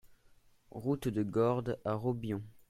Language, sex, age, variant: French, male, under 19, Français de métropole